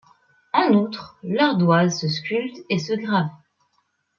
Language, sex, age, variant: French, female, 19-29, Français de métropole